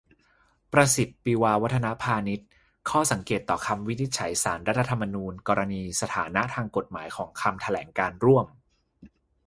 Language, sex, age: Thai, male, 30-39